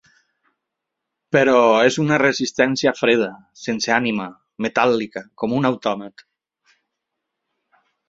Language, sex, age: Catalan, male, 50-59